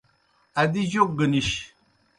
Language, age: Kohistani Shina, 60-69